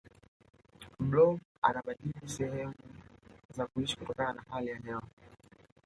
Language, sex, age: Swahili, male, 19-29